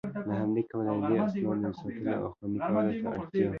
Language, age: Pashto, under 19